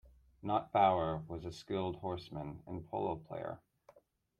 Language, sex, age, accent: English, male, 40-49, United States English